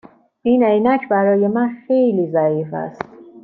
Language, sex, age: Persian, female, 50-59